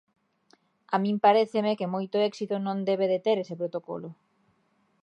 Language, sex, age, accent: Galician, female, 40-49, Atlántico (seseo e gheada)